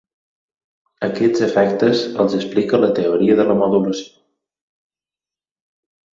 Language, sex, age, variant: Catalan, male, 40-49, Balear